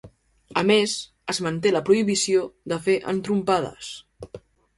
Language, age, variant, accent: Catalan, under 19, Central, central